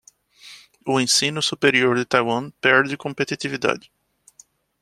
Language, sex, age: Portuguese, male, 40-49